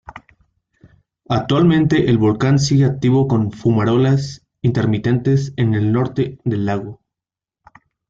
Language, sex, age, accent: Spanish, male, under 19, México